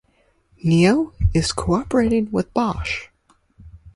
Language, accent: English, United States English